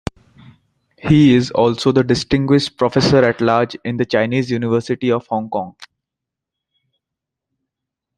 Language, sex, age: English, male, 19-29